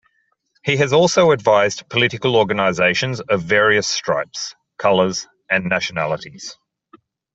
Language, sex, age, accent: English, male, 40-49, Australian English